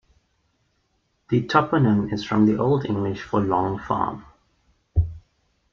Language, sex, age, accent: English, male, 19-29, Southern African (South Africa, Zimbabwe, Namibia)